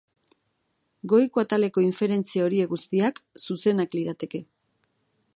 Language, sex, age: Basque, female, 40-49